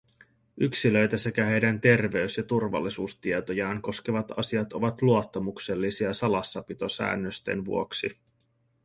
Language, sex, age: Finnish, male, 30-39